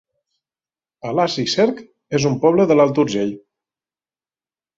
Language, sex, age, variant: Catalan, male, 40-49, Central